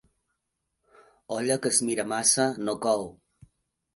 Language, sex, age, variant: Catalan, male, 50-59, Central